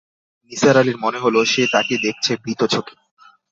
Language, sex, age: Bengali, male, 19-29